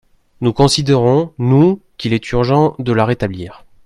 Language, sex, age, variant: French, male, 19-29, Français de métropole